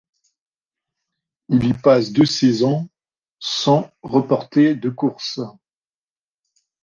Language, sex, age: French, male, 50-59